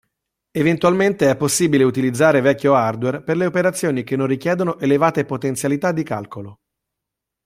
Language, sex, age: Italian, male, 40-49